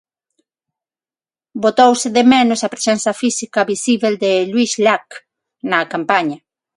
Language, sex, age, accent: Galician, female, 40-49, Atlántico (seseo e gheada); Neofalante